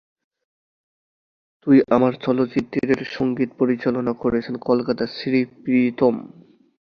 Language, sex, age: Bengali, male, 19-29